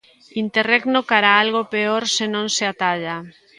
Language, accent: Galician, Normativo (estándar)